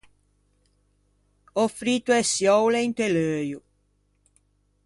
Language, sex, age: Ligurian, female, 60-69